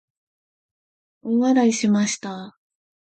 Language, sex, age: Japanese, female, 19-29